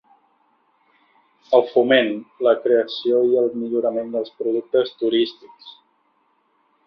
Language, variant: Catalan, Central